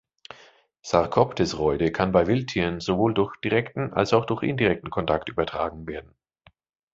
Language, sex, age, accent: German, male, 30-39, Deutschland Deutsch